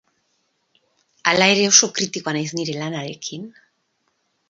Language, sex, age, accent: Basque, female, 50-59, Erdialdekoa edo Nafarra (Gipuzkoa, Nafarroa)